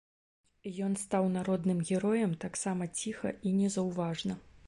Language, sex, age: Belarusian, female, 30-39